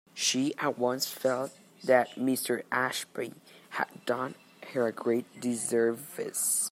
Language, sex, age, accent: English, male, under 19, England English